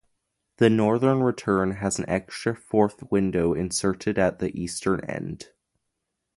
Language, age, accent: English, under 19, United States English